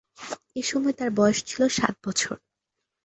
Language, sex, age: Bengali, female, under 19